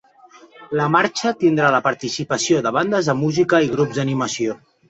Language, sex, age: Catalan, male, 30-39